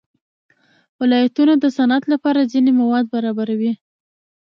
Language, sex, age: Pashto, female, under 19